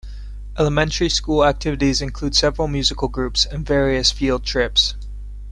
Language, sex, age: English, male, 19-29